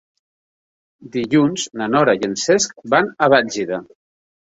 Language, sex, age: Catalan, male, 40-49